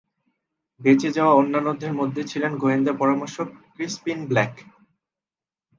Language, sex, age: Bengali, male, 19-29